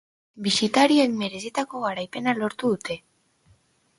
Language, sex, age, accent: Basque, female, under 19, Erdialdekoa edo Nafarra (Gipuzkoa, Nafarroa)